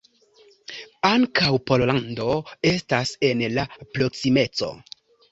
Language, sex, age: Esperanto, male, 19-29